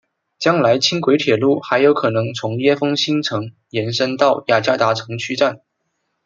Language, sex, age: Chinese, male, 19-29